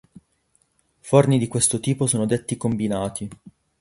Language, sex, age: Italian, male, 19-29